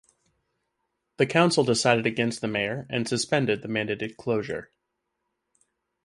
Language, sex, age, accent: English, male, 30-39, United States English